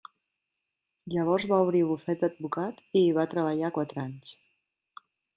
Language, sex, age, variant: Catalan, female, 50-59, Central